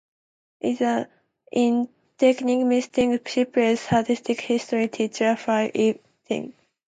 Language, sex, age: English, female, 19-29